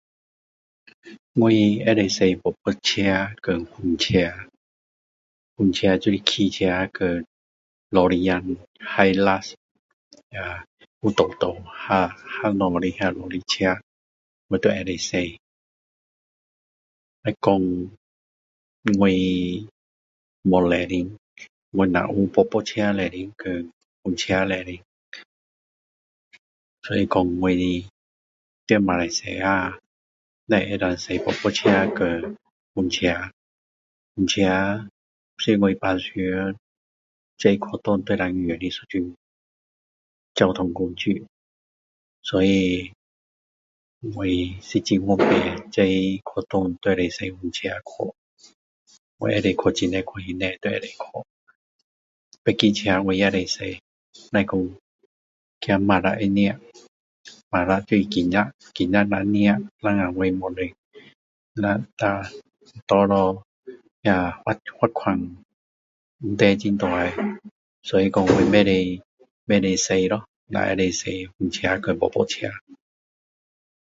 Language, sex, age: Min Dong Chinese, male, 50-59